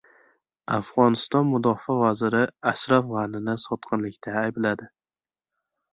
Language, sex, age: Uzbek, male, 19-29